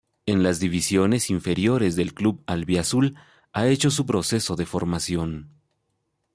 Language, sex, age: Spanish, male, 40-49